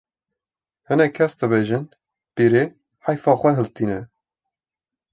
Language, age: Kurdish, 19-29